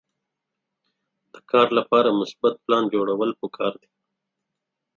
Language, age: Pashto, 40-49